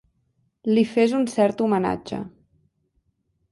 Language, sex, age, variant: Catalan, female, under 19, Central